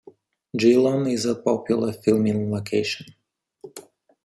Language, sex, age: English, male, 30-39